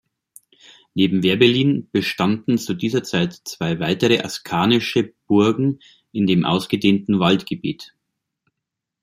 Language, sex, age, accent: German, male, 30-39, Deutschland Deutsch